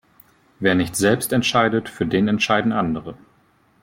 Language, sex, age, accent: German, male, 30-39, Deutschland Deutsch